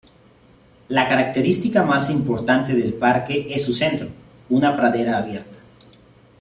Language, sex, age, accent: Spanish, male, 30-39, México